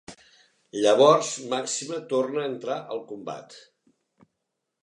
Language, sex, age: Catalan, male, 60-69